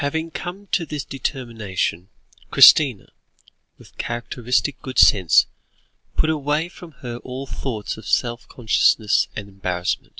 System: none